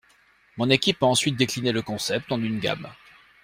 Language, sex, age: French, male, 40-49